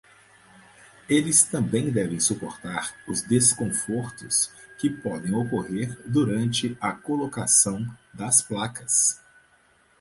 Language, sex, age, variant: Portuguese, male, 30-39, Portuguese (Brasil)